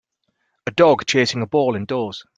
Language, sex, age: English, male, 40-49